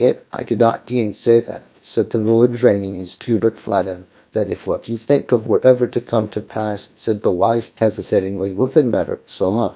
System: TTS, GlowTTS